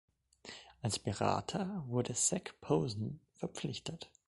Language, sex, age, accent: German, male, 19-29, Deutschland Deutsch